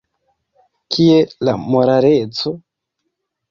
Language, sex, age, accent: Esperanto, male, 19-29, Internacia